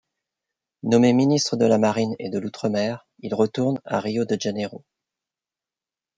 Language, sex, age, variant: French, male, 50-59, Français de métropole